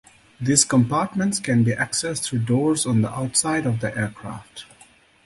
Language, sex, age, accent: English, male, 30-39, India and South Asia (India, Pakistan, Sri Lanka)